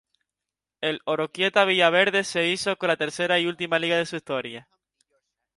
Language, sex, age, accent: Spanish, male, 19-29, España: Islas Canarias